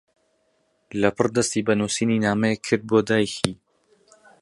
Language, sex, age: Central Kurdish, male, 19-29